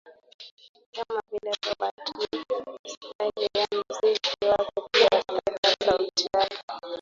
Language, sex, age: Swahili, female, 19-29